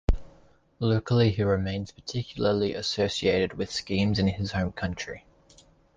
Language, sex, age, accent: English, male, under 19, Australian English